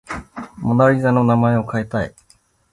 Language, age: Japanese, 40-49